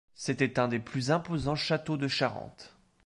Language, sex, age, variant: French, male, 30-39, Français de métropole